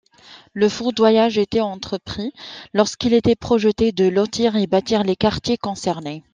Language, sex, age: French, female, 30-39